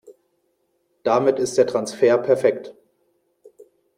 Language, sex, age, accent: German, male, 30-39, Deutschland Deutsch